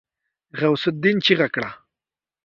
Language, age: Pashto, under 19